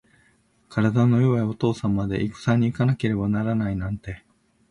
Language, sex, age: Japanese, male, 60-69